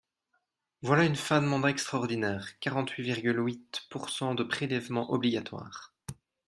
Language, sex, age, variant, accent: French, male, 19-29, Français d'Europe, Français de Belgique